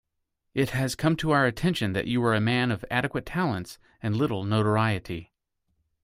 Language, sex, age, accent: English, male, 40-49, United States English